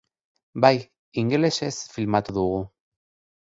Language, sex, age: Basque, male, 40-49